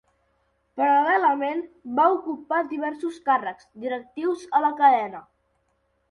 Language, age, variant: Catalan, under 19, Central